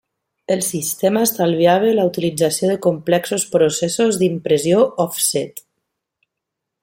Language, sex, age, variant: Catalan, female, 30-39, Nord-Occidental